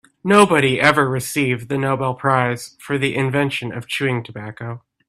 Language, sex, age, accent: English, male, 19-29, United States English